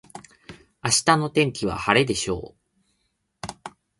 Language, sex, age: Japanese, male, 19-29